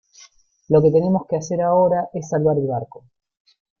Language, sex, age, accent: Spanish, male, 40-49, Rioplatense: Argentina, Uruguay, este de Bolivia, Paraguay